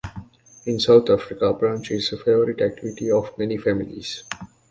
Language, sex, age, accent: English, male, 19-29, United States English